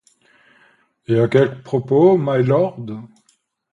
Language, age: French, 50-59